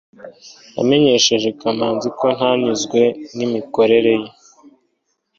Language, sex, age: Kinyarwanda, male, 19-29